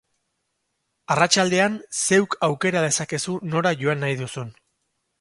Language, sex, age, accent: Basque, male, 40-49, Mendebalekoa (Araba, Bizkaia, Gipuzkoako mendebaleko herri batzuk)